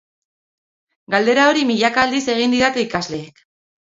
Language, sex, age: Basque, female, 30-39